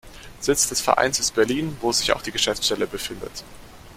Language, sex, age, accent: German, male, under 19, Deutschland Deutsch